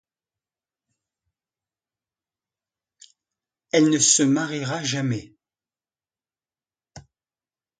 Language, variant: French, Français du nord de l'Afrique